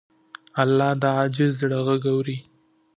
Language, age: Pashto, 19-29